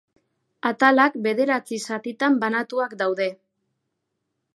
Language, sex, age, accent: Basque, female, 19-29, Mendebalekoa (Araba, Bizkaia, Gipuzkoako mendebaleko herri batzuk)